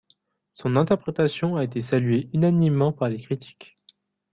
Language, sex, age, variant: French, male, 19-29, Français de métropole